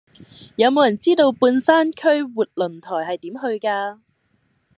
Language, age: Cantonese, 19-29